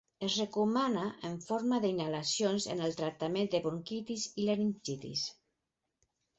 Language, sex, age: Catalan, female, 50-59